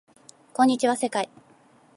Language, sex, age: Japanese, female, 30-39